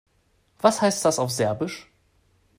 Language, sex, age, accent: German, male, 19-29, Deutschland Deutsch